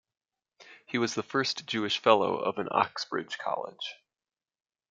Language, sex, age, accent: English, male, 19-29, United States English